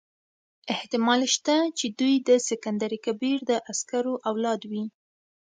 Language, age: Pashto, 19-29